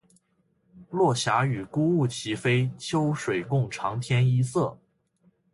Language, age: Chinese, 19-29